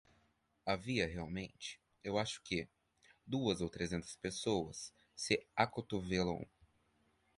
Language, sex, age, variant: Portuguese, male, 19-29, Portuguese (Brasil)